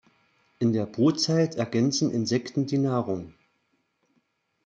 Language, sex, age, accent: German, male, 40-49, Deutschland Deutsch